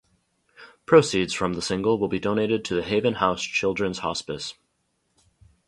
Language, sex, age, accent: English, male, 30-39, United States English